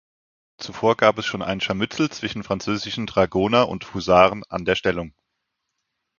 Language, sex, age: German, male, 30-39